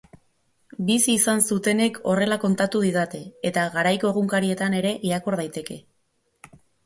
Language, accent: Basque, Erdialdekoa edo Nafarra (Gipuzkoa, Nafarroa)